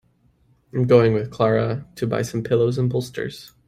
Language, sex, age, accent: English, male, 19-29, United States English